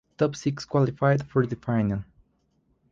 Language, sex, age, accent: English, male, under 19, United States English